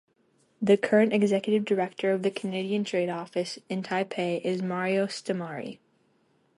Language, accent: English, United States English